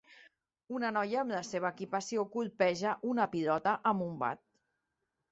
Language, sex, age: Catalan, female, 30-39